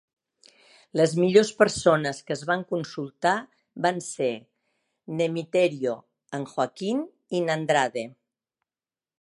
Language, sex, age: Catalan, female, 60-69